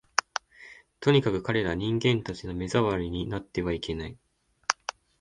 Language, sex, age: Japanese, male, 19-29